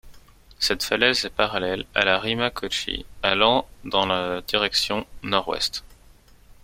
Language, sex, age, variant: French, male, 30-39, Français de métropole